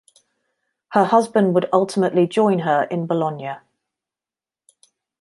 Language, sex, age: English, female, 30-39